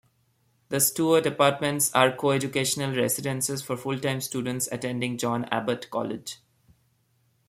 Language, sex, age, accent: English, male, 19-29, India and South Asia (India, Pakistan, Sri Lanka)